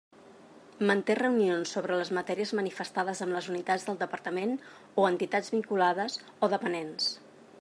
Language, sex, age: Catalan, female, 40-49